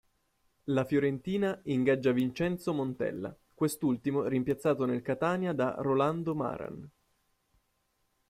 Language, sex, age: Italian, male, 19-29